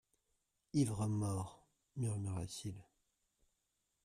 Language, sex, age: French, male, 30-39